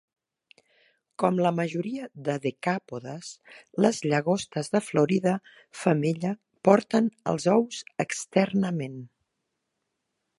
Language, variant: Catalan, Central